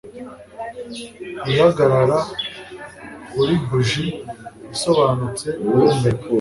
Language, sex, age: Kinyarwanda, male, 19-29